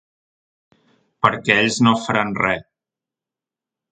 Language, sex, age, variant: Catalan, male, 30-39, Central